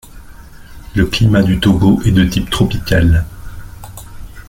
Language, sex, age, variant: French, male, 40-49, Français de métropole